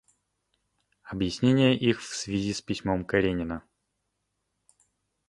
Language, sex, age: Russian, male, 30-39